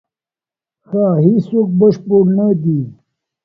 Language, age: Pashto, 30-39